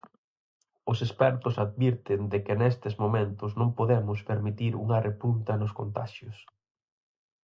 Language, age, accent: Galician, 19-29, Atlántico (seseo e gheada)